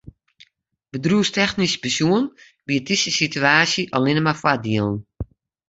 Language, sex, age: Western Frisian, female, 50-59